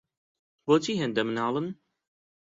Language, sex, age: Central Kurdish, male, under 19